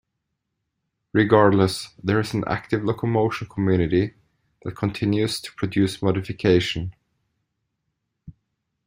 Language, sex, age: English, male, 40-49